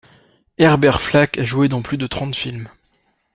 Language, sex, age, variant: French, male, 19-29, Français de métropole